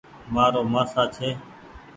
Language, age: Goaria, 19-29